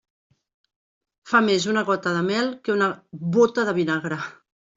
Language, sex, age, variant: Catalan, female, 50-59, Central